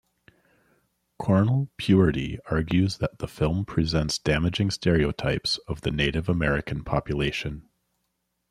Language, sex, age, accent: English, male, 30-39, United States English